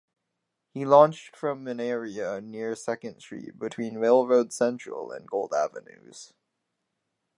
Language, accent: English, United States English